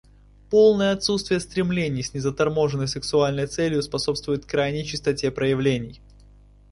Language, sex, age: Russian, male, 19-29